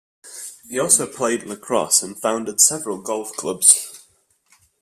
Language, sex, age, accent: English, male, 19-29, England English